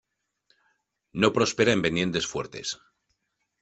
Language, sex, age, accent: Spanish, male, 40-49, España: Centro-Sur peninsular (Madrid, Toledo, Castilla-La Mancha)